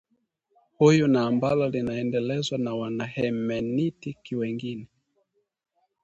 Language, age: Swahili, 19-29